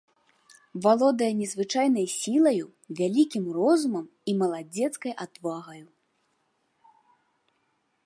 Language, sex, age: Belarusian, female, 30-39